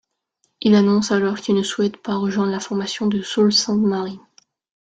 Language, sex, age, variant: French, female, under 19, Français de métropole